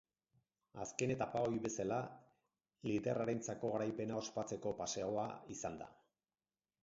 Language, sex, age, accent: Basque, male, 60-69, Erdialdekoa edo Nafarra (Gipuzkoa, Nafarroa)